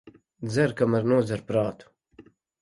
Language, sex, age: Latvian, male, 40-49